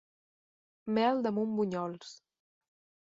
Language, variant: Catalan, Central